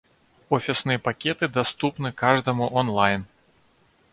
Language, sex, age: Russian, male, 30-39